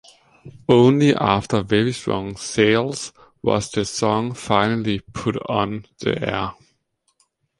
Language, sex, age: English, male, 19-29